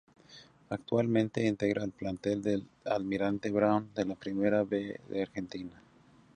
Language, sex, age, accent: Spanish, male, 30-39, México